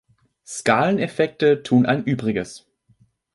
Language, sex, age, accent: German, male, 19-29, Deutschland Deutsch